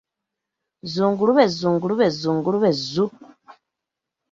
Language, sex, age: Ganda, female, 19-29